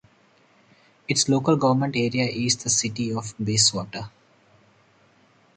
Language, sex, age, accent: English, male, 30-39, India and South Asia (India, Pakistan, Sri Lanka); Singaporean English